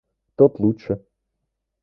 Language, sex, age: Russian, male, 19-29